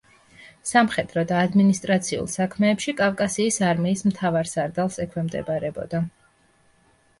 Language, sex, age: Georgian, female, 30-39